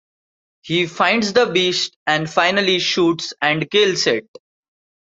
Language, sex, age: English, male, 19-29